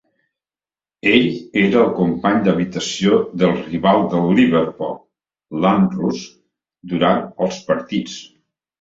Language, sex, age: Catalan, male, 70-79